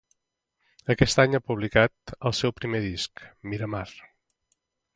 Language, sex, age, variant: Catalan, male, 50-59, Central